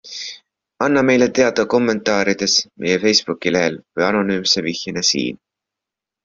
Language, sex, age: Estonian, male, 19-29